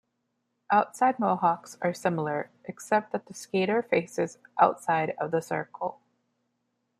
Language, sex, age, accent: English, female, 19-29, United States English